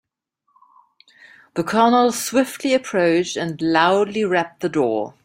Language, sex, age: English, female, 40-49